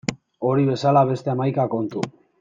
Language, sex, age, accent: Basque, male, 19-29, Mendebalekoa (Araba, Bizkaia, Gipuzkoako mendebaleko herri batzuk)